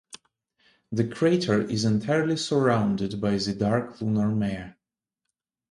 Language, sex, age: English, male, 30-39